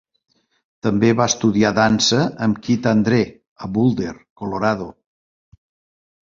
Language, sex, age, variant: Catalan, male, 50-59, Central